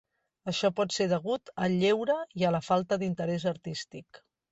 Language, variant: Catalan, Central